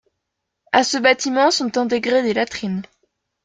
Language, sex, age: French, female, 19-29